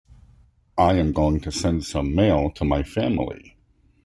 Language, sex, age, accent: English, male, 50-59, United States English